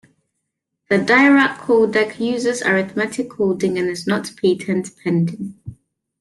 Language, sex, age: English, female, 30-39